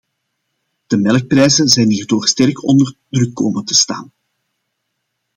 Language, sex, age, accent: Dutch, male, 40-49, Belgisch Nederlands